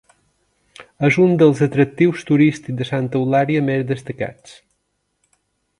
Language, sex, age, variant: Catalan, male, 50-59, Balear